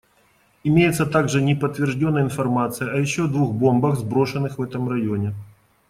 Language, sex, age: Russian, male, 40-49